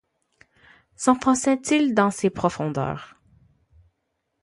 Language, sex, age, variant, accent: French, female, 19-29, Français d'Amérique du Nord, Français du Canada